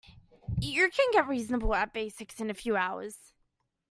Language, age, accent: English, under 19, Australian English